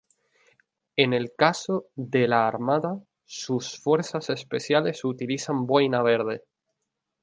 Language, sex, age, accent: Spanish, male, 19-29, España: Islas Canarias